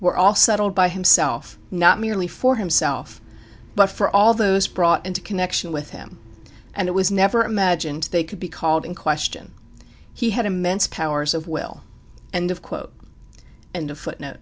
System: none